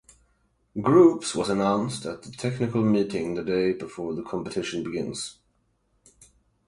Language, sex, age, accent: English, male, 19-29, United States English; England English